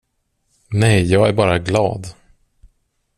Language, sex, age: Swedish, male, 30-39